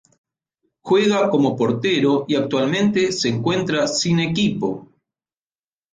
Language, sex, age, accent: Spanish, male, 50-59, Rioplatense: Argentina, Uruguay, este de Bolivia, Paraguay